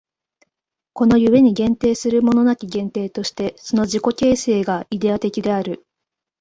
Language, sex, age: Japanese, female, 19-29